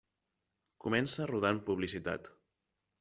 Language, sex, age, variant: Catalan, male, 30-39, Central